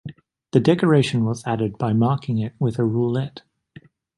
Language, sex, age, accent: English, male, 19-29, Australian English